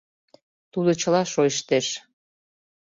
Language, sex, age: Mari, female, 40-49